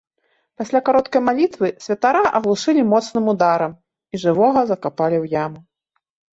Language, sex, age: Belarusian, female, 40-49